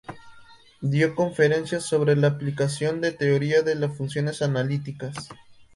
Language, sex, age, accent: Spanish, male, under 19, Andino-Pacífico: Colombia, Perú, Ecuador, oeste de Bolivia y Venezuela andina